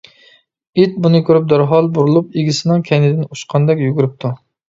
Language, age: Uyghur, 40-49